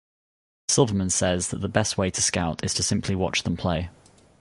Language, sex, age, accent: English, male, 30-39, England English